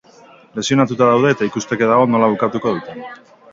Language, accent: Basque, Erdialdekoa edo Nafarra (Gipuzkoa, Nafarroa)